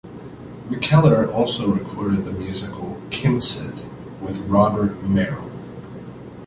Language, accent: English, United States English